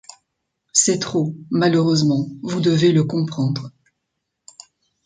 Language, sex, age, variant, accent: French, female, 40-49, Français d'Europe, Français de Belgique